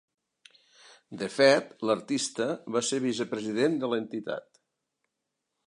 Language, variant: Catalan, Central